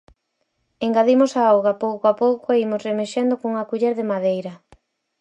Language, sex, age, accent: Galician, female, 30-39, Normativo (estándar)